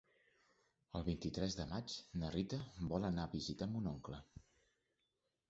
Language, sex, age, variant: Catalan, male, 40-49, Central